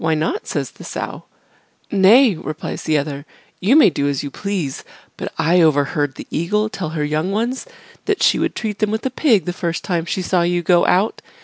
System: none